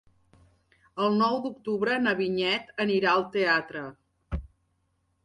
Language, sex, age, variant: Catalan, female, 40-49, Septentrional